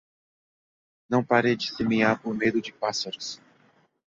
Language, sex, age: Portuguese, male, 30-39